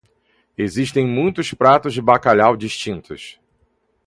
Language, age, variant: Portuguese, 30-39, Portuguese (Brasil)